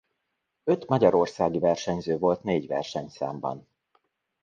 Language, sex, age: Hungarian, male, 40-49